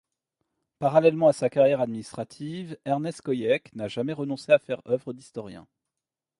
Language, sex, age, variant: French, male, 30-39, Français de métropole